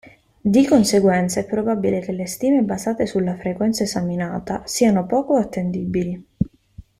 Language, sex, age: Italian, female, 19-29